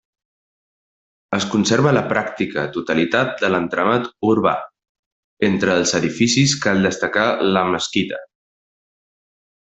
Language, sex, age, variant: Catalan, male, 19-29, Central